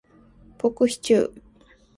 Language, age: Japanese, 19-29